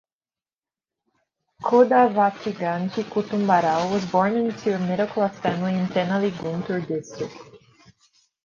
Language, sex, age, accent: English, female, 19-29, United States English